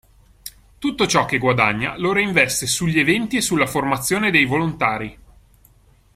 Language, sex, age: Italian, male, 30-39